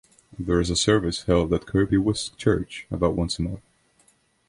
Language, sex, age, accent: English, male, 19-29, United States English